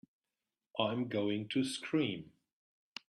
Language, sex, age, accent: English, male, 40-49, United States English